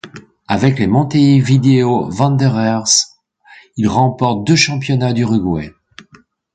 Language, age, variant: French, 50-59, Français de métropole